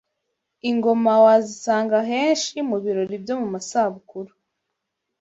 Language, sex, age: Kinyarwanda, female, 19-29